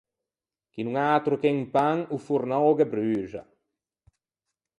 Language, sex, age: Ligurian, male, 30-39